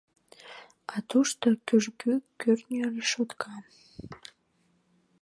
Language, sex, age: Mari, female, 19-29